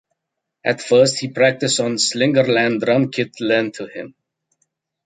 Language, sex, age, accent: English, male, 30-39, Australian English